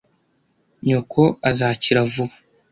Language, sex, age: Kinyarwanda, male, under 19